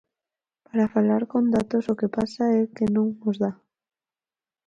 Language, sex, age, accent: Galician, female, under 19, Atlántico (seseo e gheada)